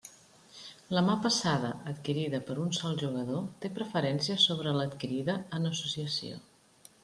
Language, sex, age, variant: Catalan, female, 50-59, Central